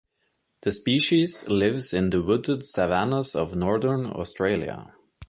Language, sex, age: English, male, 30-39